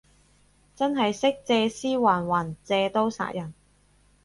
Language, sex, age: Cantonese, female, 19-29